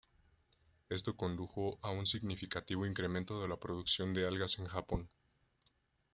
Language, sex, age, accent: Spanish, male, 19-29, México